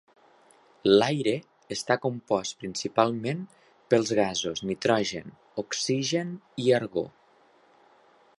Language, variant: Catalan, Nord-Occidental